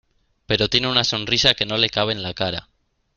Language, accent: Spanish, España: Norte peninsular (Asturias, Castilla y León, Cantabria, País Vasco, Navarra, Aragón, La Rioja, Guadalajara, Cuenca)